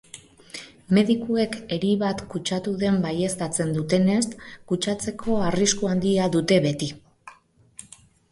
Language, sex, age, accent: Basque, female, 50-59, Mendebalekoa (Araba, Bizkaia, Gipuzkoako mendebaleko herri batzuk)